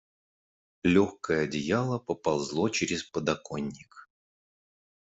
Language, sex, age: Russian, male, 40-49